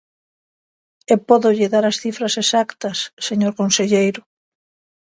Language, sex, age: Galician, female, 50-59